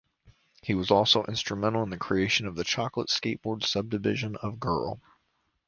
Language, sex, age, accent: English, male, 19-29, United States English